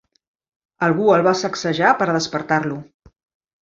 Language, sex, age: Catalan, female, 50-59